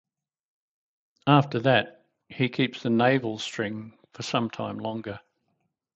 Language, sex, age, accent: English, male, 60-69, Australian English